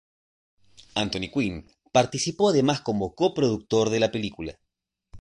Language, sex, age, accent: Spanish, male, 40-49, Rioplatense: Argentina, Uruguay, este de Bolivia, Paraguay